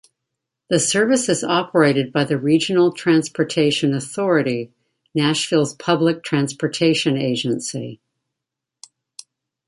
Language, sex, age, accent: English, female, 60-69, United States English